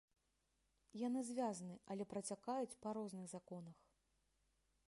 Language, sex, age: Belarusian, female, 30-39